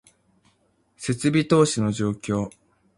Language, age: Japanese, 19-29